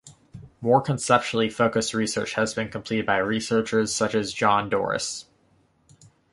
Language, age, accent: English, 19-29, United States English